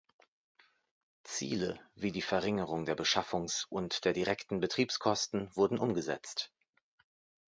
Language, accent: German, Deutschland Deutsch